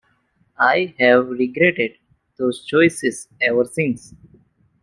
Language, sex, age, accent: English, male, 19-29, India and South Asia (India, Pakistan, Sri Lanka)